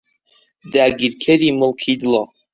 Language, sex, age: Central Kurdish, male, 19-29